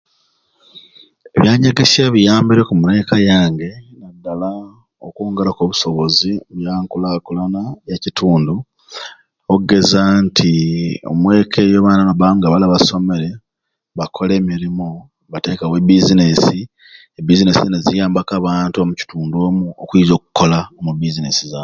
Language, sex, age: Ruuli, male, 30-39